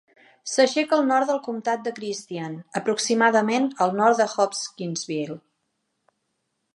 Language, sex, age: Catalan, female, 40-49